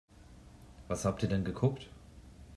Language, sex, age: German, male, 30-39